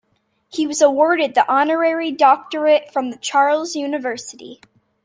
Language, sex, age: English, female, under 19